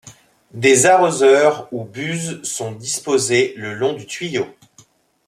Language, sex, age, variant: French, male, 30-39, Français de métropole